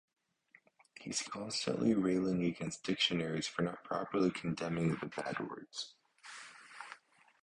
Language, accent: English, United States English